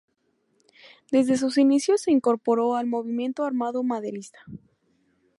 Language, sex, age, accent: Spanish, female, 19-29, México